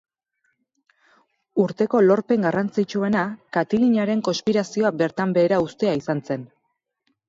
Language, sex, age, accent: Basque, female, 30-39, Erdialdekoa edo Nafarra (Gipuzkoa, Nafarroa)